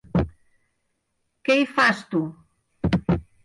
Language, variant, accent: Catalan, Nord-Occidental, nord-occidental